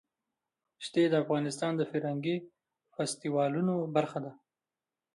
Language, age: Pashto, 19-29